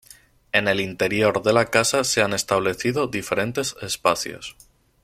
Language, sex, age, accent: Spanish, male, 19-29, España: Centro-Sur peninsular (Madrid, Toledo, Castilla-La Mancha)